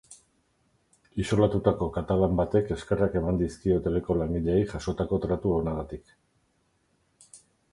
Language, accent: Basque, Erdialdekoa edo Nafarra (Gipuzkoa, Nafarroa)